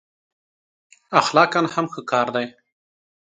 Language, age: Pashto, 19-29